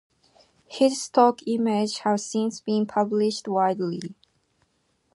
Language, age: English, 19-29